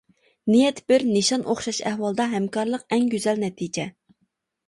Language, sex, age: Uyghur, female, 19-29